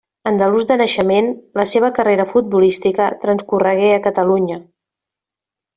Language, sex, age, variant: Catalan, female, 40-49, Central